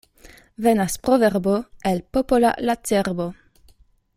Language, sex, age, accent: Esperanto, female, 19-29, Internacia